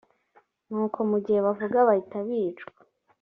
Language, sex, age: Kinyarwanda, male, 19-29